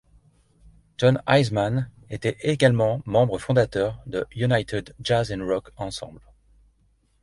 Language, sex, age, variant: French, male, 50-59, Français de métropole